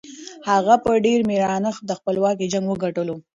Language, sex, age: Pashto, female, 30-39